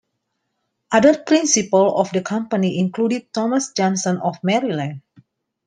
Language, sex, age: English, female, 30-39